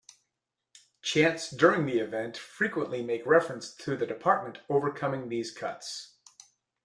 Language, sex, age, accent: English, male, 40-49, United States English